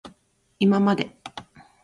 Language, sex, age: Japanese, female, 40-49